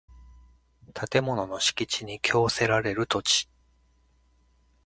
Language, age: Japanese, 50-59